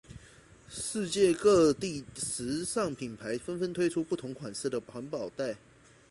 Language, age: Chinese, 30-39